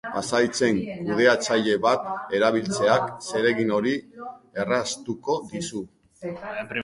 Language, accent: Basque, Erdialdekoa edo Nafarra (Gipuzkoa, Nafarroa)